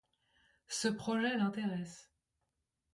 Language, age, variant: French, 30-39, Français de métropole